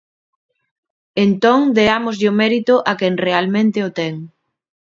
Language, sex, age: Galician, female, 30-39